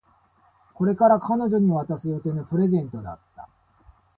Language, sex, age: Japanese, male, 40-49